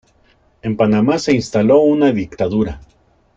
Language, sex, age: Spanish, male, 30-39